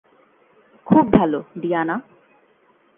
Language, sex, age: Bengali, female, 19-29